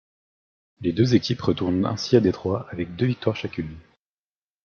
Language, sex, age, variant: French, male, 19-29, Français de métropole